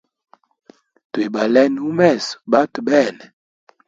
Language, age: Hemba, 19-29